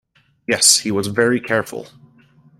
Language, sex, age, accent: English, male, 19-29, United States English